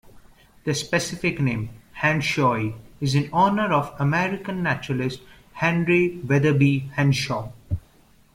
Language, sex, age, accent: English, male, under 19, India and South Asia (India, Pakistan, Sri Lanka)